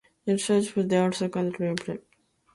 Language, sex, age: English, female, 19-29